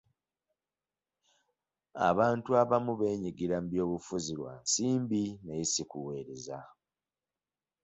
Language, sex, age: Ganda, male, 19-29